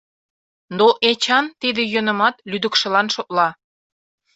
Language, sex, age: Mari, female, 40-49